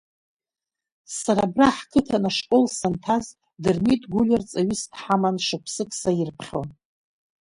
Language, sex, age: Abkhazian, female, 40-49